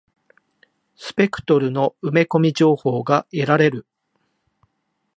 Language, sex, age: Japanese, male, 50-59